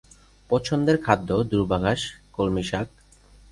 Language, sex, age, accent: Bengali, male, 19-29, Native